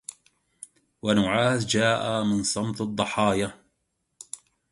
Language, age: Arabic, 40-49